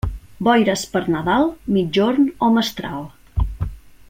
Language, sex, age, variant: Catalan, female, 40-49, Central